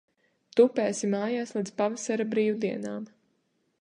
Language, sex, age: Latvian, female, 19-29